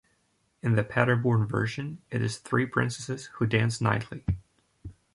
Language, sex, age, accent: English, male, 19-29, United States English